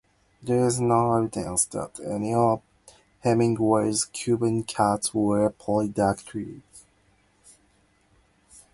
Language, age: English, 19-29